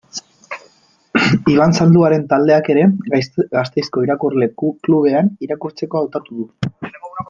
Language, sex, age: Basque, male, 19-29